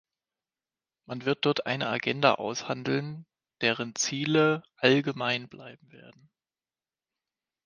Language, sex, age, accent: German, male, 30-39, Deutschland Deutsch